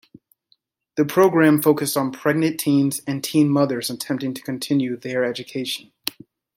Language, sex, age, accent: English, male, 19-29, United States English